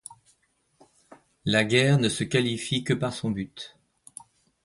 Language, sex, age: French, male, 50-59